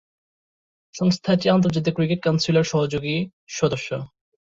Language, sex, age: Bengali, male, 19-29